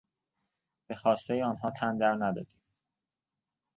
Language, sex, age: Persian, male, 19-29